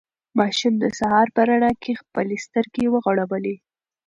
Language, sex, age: Pashto, female, 19-29